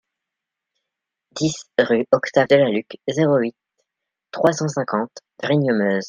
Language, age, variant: French, 19-29, Français de métropole